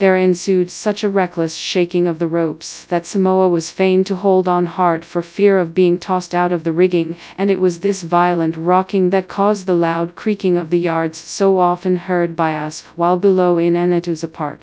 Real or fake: fake